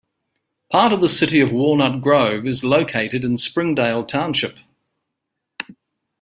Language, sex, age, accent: English, male, 60-69, England English